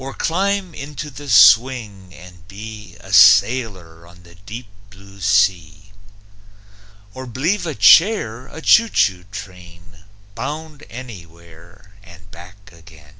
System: none